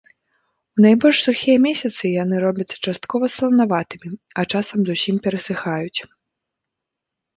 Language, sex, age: Belarusian, female, 19-29